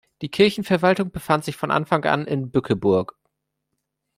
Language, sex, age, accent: German, male, 19-29, Deutschland Deutsch